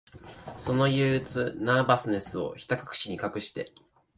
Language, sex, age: Japanese, male, 19-29